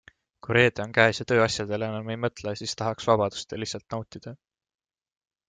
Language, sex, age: Estonian, male, 19-29